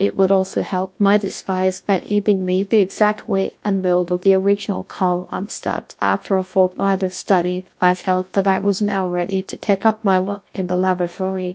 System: TTS, GlowTTS